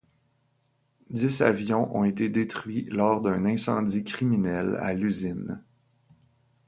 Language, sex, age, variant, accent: French, male, 30-39, Français d'Amérique du Nord, Français du Canada